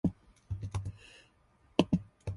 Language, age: Japanese, under 19